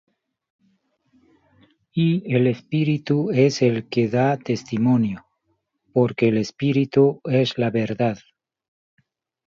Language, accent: Spanish, Rioplatense: Argentina, Uruguay, este de Bolivia, Paraguay